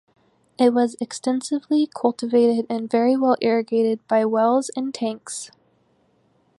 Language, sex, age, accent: English, female, 19-29, United States English